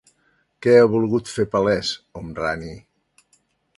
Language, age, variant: Catalan, 60-69, Central